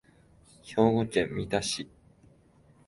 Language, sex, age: Japanese, male, 19-29